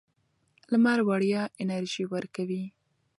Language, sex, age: Pashto, female, 19-29